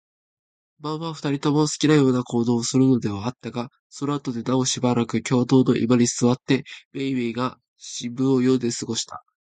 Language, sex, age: Japanese, male, 19-29